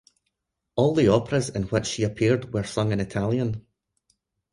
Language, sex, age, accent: English, male, 40-49, Scottish English